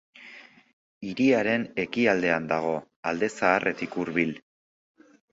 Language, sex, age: Basque, male, 19-29